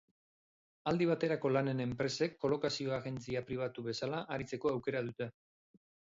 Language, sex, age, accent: Basque, male, 40-49, Mendebalekoa (Araba, Bizkaia, Gipuzkoako mendebaleko herri batzuk)